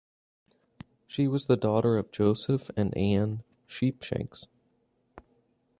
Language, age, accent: English, 19-29, United States English